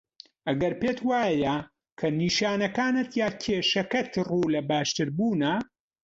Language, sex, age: Central Kurdish, male, 40-49